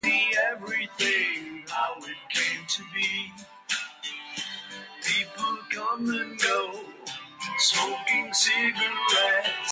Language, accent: English, United States English